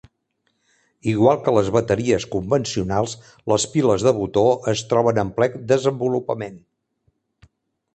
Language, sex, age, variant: Catalan, male, 70-79, Central